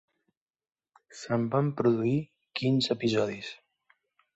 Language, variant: Catalan, Central